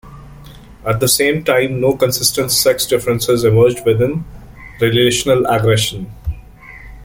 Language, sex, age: English, male, 30-39